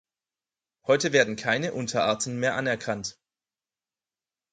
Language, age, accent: German, 30-39, Deutschland Deutsch